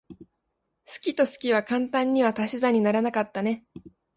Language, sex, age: Japanese, female, 19-29